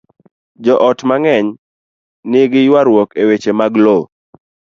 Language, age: Luo (Kenya and Tanzania), 19-29